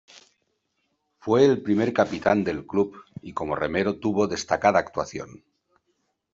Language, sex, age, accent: Spanish, male, 50-59, España: Sur peninsular (Andalucia, Extremadura, Murcia)